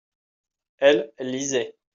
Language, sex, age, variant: French, male, 19-29, Français de métropole